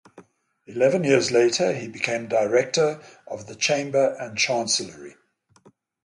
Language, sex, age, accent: English, male, 70-79, England English; Southern African (South Africa, Zimbabwe, Namibia)